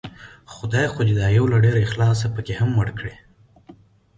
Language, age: Pashto, 30-39